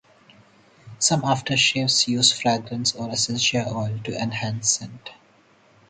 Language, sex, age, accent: English, male, 30-39, India and South Asia (India, Pakistan, Sri Lanka); Singaporean English